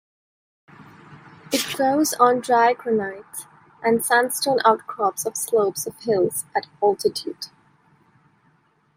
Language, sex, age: English, female, 19-29